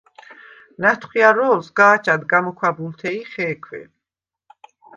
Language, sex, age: Svan, female, 50-59